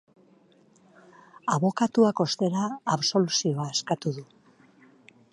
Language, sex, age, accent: Basque, female, 50-59, Mendebalekoa (Araba, Bizkaia, Gipuzkoako mendebaleko herri batzuk)